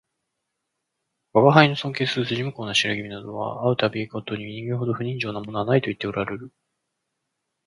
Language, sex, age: Japanese, male, 30-39